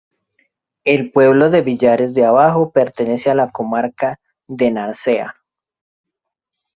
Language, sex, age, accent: Spanish, male, 19-29, Andino-Pacífico: Colombia, Perú, Ecuador, oeste de Bolivia y Venezuela andina